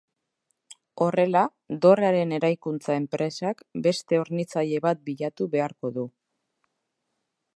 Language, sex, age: Basque, female, 30-39